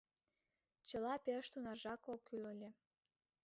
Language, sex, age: Mari, female, under 19